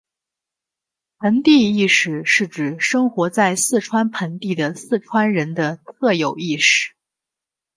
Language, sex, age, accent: Chinese, male, 19-29, 出生地：北京市